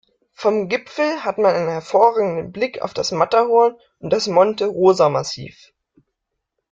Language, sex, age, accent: German, female, 19-29, Deutschland Deutsch